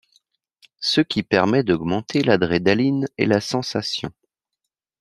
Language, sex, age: French, male, 40-49